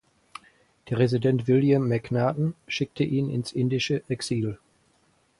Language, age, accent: German, 60-69, Deutschland Deutsch